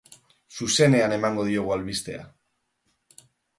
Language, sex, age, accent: Basque, male, 30-39, Mendebalekoa (Araba, Bizkaia, Gipuzkoako mendebaleko herri batzuk)